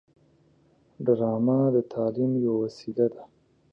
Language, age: Pashto, 30-39